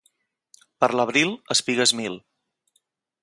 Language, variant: Catalan, Central